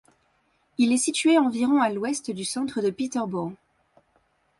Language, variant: French, Français de métropole